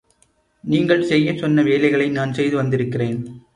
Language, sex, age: Tamil, male, 19-29